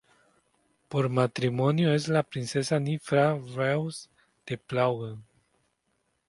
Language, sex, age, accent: Spanish, male, 30-39, América central